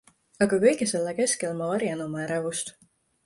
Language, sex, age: Estonian, female, 19-29